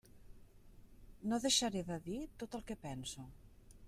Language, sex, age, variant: Catalan, female, 50-59, Central